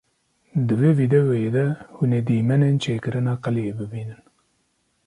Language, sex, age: Kurdish, male, 30-39